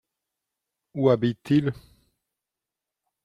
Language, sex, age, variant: French, male, 40-49, Français d'Europe